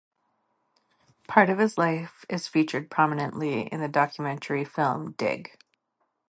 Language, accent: English, Canadian English